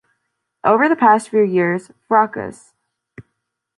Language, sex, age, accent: English, female, under 19, United States English